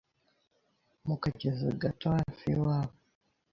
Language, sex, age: Kinyarwanda, male, under 19